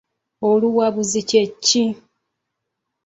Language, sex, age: Ganda, female, 30-39